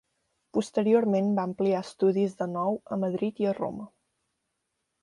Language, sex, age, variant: Catalan, female, 19-29, Central